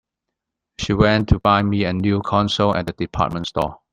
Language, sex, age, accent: English, male, 40-49, Hong Kong English